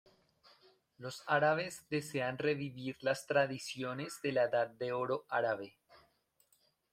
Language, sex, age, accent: Spanish, male, 30-39, Andino-Pacífico: Colombia, Perú, Ecuador, oeste de Bolivia y Venezuela andina